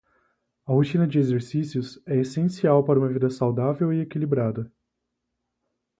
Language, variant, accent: Portuguese, Portuguese (Brasil), Mineiro